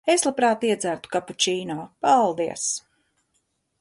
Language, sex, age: Latvian, female, 50-59